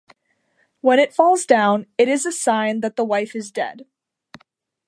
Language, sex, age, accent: English, female, under 19, United States English